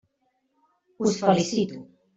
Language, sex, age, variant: Catalan, female, 50-59, Central